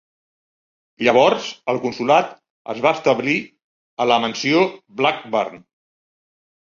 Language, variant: Catalan, Central